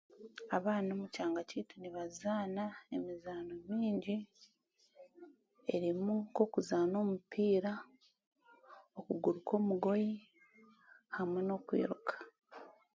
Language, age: Chiga, 19-29